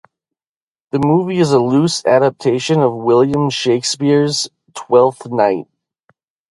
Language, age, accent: English, 19-29, United States English; midwest